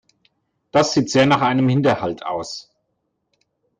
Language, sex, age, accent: German, male, 40-49, Deutschland Deutsch